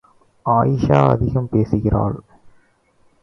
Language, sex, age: Tamil, male, 19-29